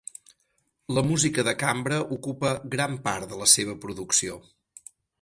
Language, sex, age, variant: Catalan, male, 40-49, Central